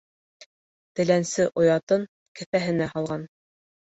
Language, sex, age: Bashkir, female, 30-39